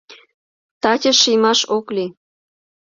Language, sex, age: Mari, female, 30-39